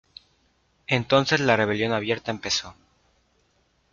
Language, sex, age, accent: Spanish, male, 30-39, México